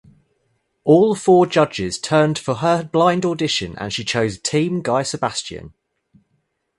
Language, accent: English, England English